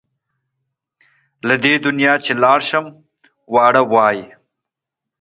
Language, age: Pashto, 40-49